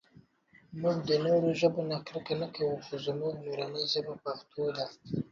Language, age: Pashto, 19-29